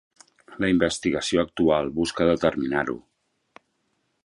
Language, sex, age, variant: Catalan, male, 40-49, Central